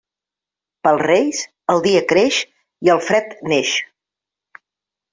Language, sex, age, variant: Catalan, female, 50-59, Central